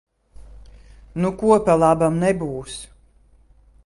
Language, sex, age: Latvian, female, 50-59